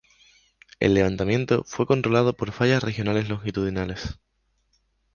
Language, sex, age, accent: Spanish, male, 19-29, España: Islas Canarias